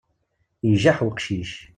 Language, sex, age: Kabyle, male, 19-29